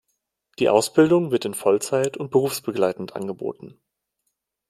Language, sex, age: German, male, 19-29